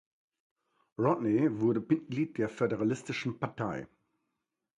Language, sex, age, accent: German, male, 50-59, Deutschland Deutsch